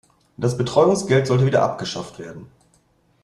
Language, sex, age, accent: German, male, 30-39, Deutschland Deutsch